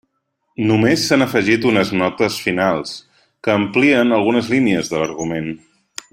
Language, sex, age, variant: Catalan, male, 30-39, Central